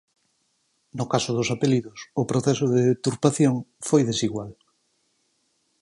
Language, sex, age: Galician, male, 50-59